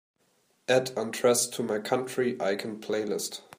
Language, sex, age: English, male, 30-39